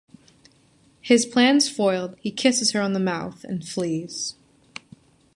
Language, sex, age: English, female, 19-29